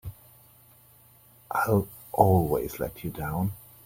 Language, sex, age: English, male, 40-49